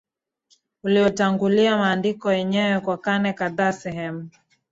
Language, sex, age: Swahili, female, 19-29